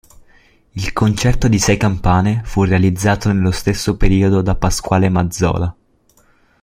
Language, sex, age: Italian, male, 19-29